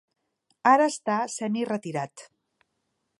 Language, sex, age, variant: Catalan, female, 50-59, Central